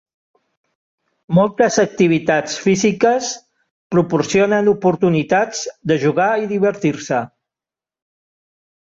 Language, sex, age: Catalan, male, 60-69